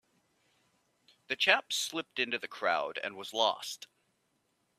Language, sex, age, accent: English, male, 19-29, United States English